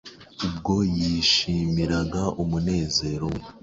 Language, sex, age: Kinyarwanda, male, 19-29